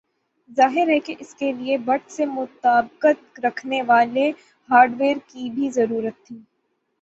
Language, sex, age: Urdu, female, 19-29